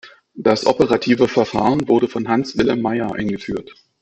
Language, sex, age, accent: German, male, 30-39, Deutschland Deutsch